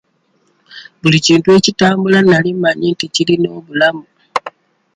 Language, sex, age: Ganda, male, 19-29